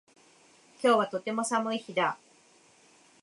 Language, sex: Japanese, female